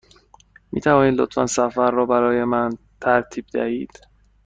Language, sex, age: Persian, male, 19-29